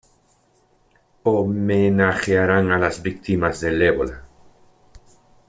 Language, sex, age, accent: Spanish, male, 50-59, España: Norte peninsular (Asturias, Castilla y León, Cantabria, País Vasco, Navarra, Aragón, La Rioja, Guadalajara, Cuenca)